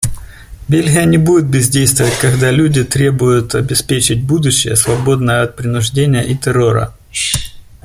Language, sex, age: Russian, male, 40-49